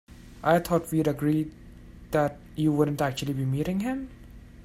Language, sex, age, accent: English, male, under 19, India and South Asia (India, Pakistan, Sri Lanka)